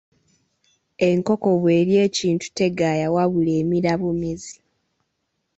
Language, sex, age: Ganda, female, 19-29